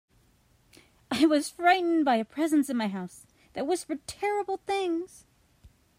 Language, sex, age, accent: English, female, 30-39, United States English